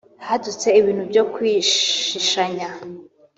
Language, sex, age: Kinyarwanda, female, 19-29